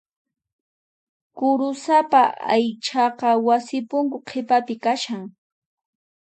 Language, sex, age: Puno Quechua, female, 19-29